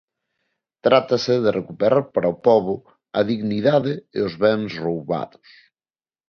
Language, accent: Galician, Neofalante